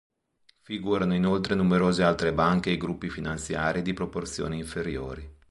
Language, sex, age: Italian, male, 40-49